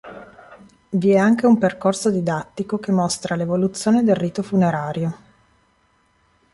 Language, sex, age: Italian, female, 40-49